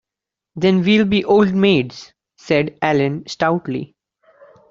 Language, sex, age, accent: English, male, under 19, India and South Asia (India, Pakistan, Sri Lanka)